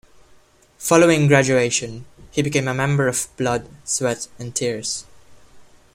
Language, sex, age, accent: English, male, 19-29, Filipino